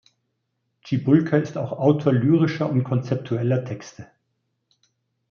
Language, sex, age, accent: German, male, 50-59, Deutschland Deutsch